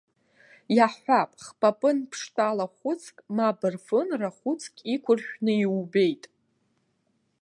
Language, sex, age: Abkhazian, female, 19-29